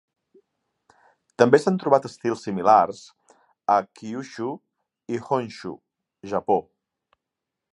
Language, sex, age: Catalan, male, 40-49